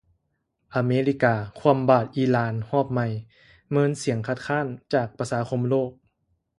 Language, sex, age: Lao, male, 19-29